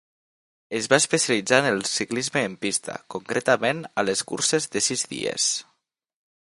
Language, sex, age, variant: Catalan, male, 19-29, Nord-Occidental